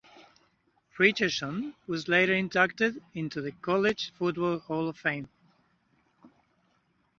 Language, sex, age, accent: English, male, 30-39, Australian English